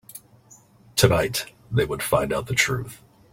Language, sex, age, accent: English, male, 40-49, United States English